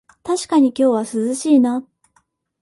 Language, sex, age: Japanese, female, 19-29